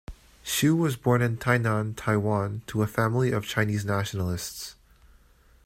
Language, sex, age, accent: English, male, 19-29, Canadian English